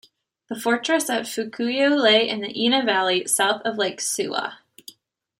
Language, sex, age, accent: English, female, 19-29, United States English